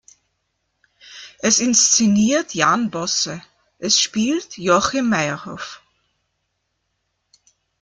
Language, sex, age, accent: German, female, 50-59, Österreichisches Deutsch